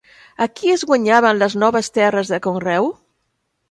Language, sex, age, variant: Catalan, female, 70-79, Central